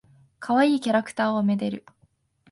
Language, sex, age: Japanese, female, 19-29